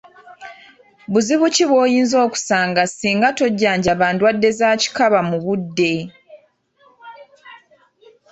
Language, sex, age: Ganda, female, 30-39